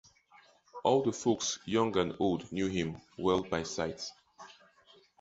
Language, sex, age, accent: English, male, 30-39, England English